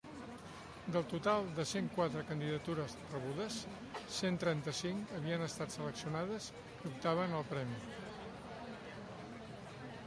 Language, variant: Catalan, Central